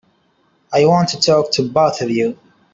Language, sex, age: English, male, 30-39